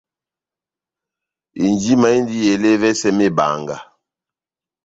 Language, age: Batanga, 60-69